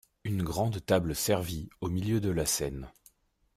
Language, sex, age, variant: French, male, 30-39, Français de métropole